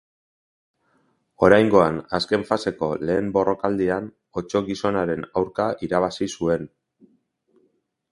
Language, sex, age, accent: Basque, male, 40-49, Mendebalekoa (Araba, Bizkaia, Gipuzkoako mendebaleko herri batzuk)